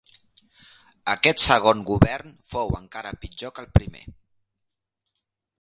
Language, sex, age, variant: Catalan, male, 40-49, Central